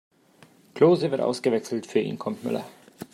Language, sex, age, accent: German, male, 30-39, Deutschland Deutsch